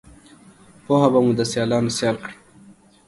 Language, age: Pashto, 19-29